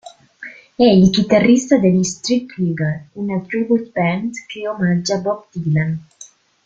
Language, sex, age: Italian, female, 19-29